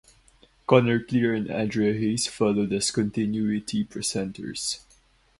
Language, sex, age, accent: English, male, 19-29, Filipino